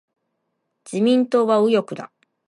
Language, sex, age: Japanese, female, 30-39